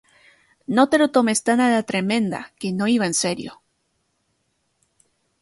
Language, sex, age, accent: Spanish, female, 19-29, Rioplatense: Argentina, Uruguay, este de Bolivia, Paraguay